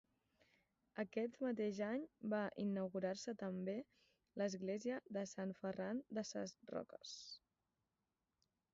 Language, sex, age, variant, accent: Catalan, female, 19-29, Central, central